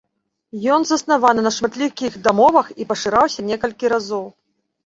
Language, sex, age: Belarusian, female, 40-49